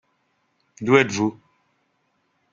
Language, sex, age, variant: French, male, 19-29, Français de métropole